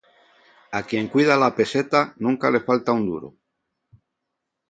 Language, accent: Spanish, España: Norte peninsular (Asturias, Castilla y León, Cantabria, País Vasco, Navarra, Aragón, La Rioja, Guadalajara, Cuenca)